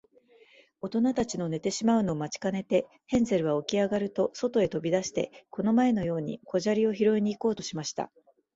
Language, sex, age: Japanese, female, 40-49